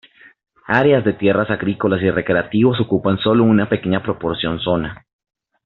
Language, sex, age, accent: Spanish, male, 19-29, Andino-Pacífico: Colombia, Perú, Ecuador, oeste de Bolivia y Venezuela andina